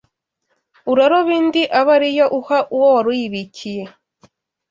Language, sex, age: Kinyarwanda, female, 19-29